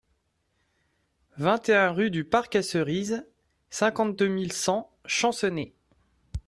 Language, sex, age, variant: French, male, 30-39, Français de métropole